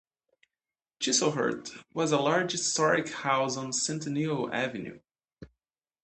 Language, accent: English, United States English